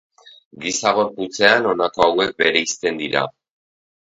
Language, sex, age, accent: Basque, male, 50-59, Erdialdekoa edo Nafarra (Gipuzkoa, Nafarroa)